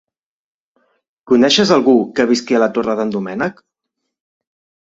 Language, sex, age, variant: Catalan, male, 30-39, Central